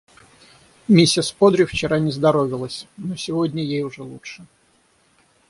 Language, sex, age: Russian, male, 30-39